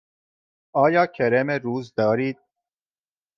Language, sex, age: Persian, male, 40-49